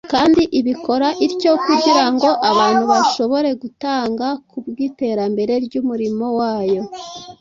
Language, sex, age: Kinyarwanda, female, 30-39